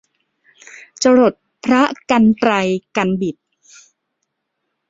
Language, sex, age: Thai, male, 30-39